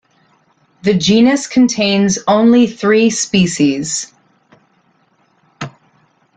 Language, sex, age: English, female, 30-39